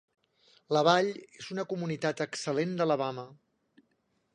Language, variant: Catalan, Central